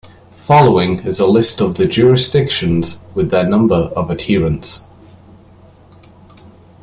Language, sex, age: English, male, 19-29